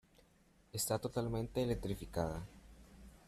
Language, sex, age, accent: Spanish, male, under 19, Andino-Pacífico: Colombia, Perú, Ecuador, oeste de Bolivia y Venezuela andina